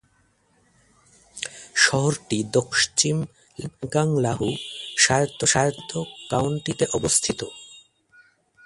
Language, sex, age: Bengali, male, 30-39